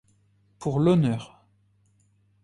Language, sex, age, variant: French, male, 19-29, Français de métropole